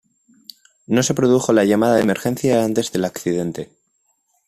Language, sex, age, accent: Spanish, male, under 19, España: Norte peninsular (Asturias, Castilla y León, Cantabria, País Vasco, Navarra, Aragón, La Rioja, Guadalajara, Cuenca)